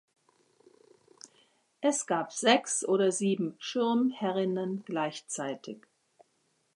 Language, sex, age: German, female, 60-69